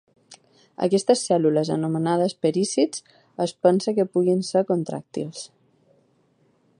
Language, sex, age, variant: Catalan, female, 30-39, Balear